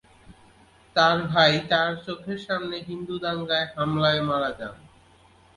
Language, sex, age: Bengali, male, 30-39